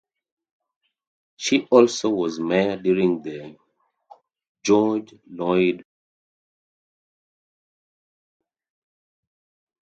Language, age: English, 30-39